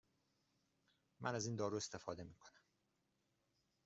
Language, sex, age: Persian, male, 19-29